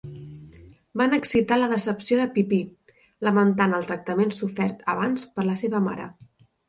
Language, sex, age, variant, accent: Catalan, female, 30-39, Central, central